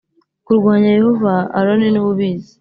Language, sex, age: Kinyarwanda, female, 19-29